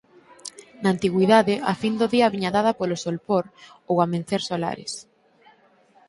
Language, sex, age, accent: Galician, female, under 19, Normativo (estándar)